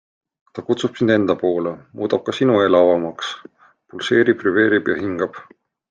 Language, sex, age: Estonian, male, 40-49